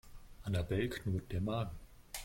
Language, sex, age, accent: German, male, 19-29, Deutschland Deutsch